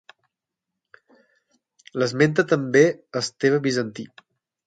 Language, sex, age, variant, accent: Catalan, male, 30-39, Balear, menorquí